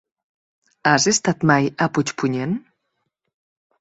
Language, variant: Catalan, Central